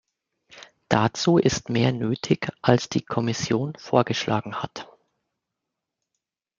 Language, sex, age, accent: German, male, 30-39, Deutschland Deutsch